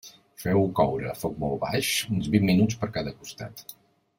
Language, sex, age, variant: Catalan, male, 50-59, Central